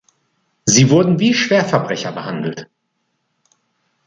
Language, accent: German, Deutschland Deutsch